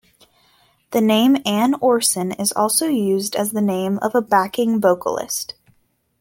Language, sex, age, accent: English, female, under 19, United States English